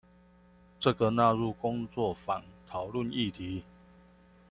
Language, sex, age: Chinese, male, 40-49